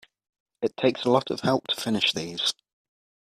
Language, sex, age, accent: English, male, 19-29, England English